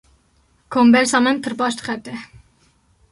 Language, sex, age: Kurdish, female, 19-29